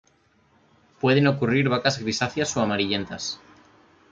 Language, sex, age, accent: Spanish, male, 19-29, España: Norte peninsular (Asturias, Castilla y León, Cantabria, País Vasco, Navarra, Aragón, La Rioja, Guadalajara, Cuenca)